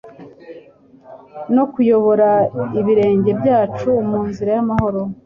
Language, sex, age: Kinyarwanda, female, 40-49